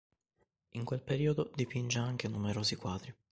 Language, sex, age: Italian, male, 19-29